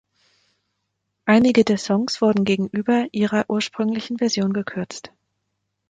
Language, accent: German, Deutschland Deutsch